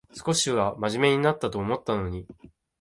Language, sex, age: Japanese, male, 19-29